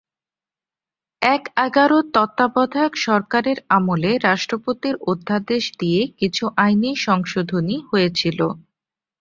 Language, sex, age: Bengali, female, 19-29